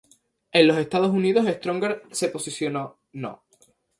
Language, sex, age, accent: Spanish, male, 19-29, España: Islas Canarias